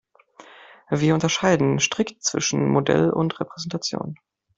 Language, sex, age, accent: German, male, 19-29, Deutschland Deutsch